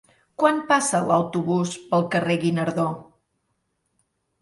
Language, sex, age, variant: Catalan, female, 50-59, Central